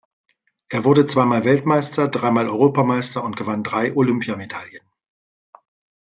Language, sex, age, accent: German, male, 50-59, Deutschland Deutsch